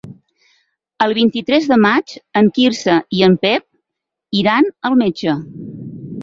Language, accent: Catalan, nord-oriental